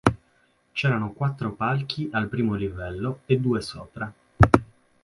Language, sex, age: Italian, male, 19-29